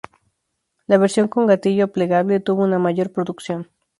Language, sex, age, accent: Spanish, female, 19-29, México